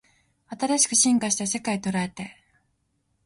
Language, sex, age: Japanese, female, 19-29